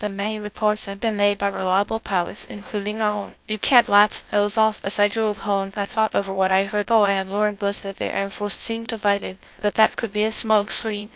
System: TTS, GlowTTS